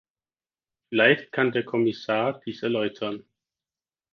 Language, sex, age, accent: German, male, 19-29, Deutschland Deutsch